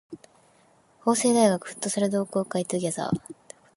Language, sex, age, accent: Japanese, female, 19-29, 標準語